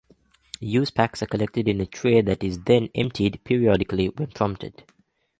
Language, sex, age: English, male, under 19